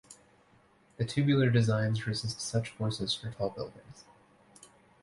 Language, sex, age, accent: English, male, 19-29, United States English